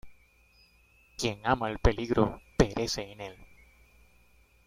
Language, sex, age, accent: Spanish, male, 30-39, Caribe: Cuba, Venezuela, Puerto Rico, República Dominicana, Panamá, Colombia caribeña, México caribeño, Costa del golfo de México